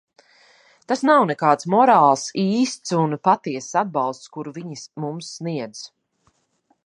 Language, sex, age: Latvian, female, 30-39